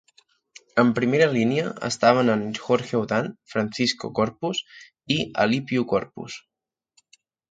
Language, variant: Catalan, Central